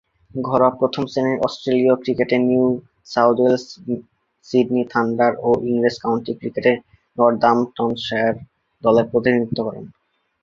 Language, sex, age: Bengali, male, 19-29